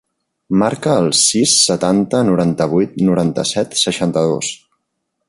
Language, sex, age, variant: Catalan, male, 19-29, Central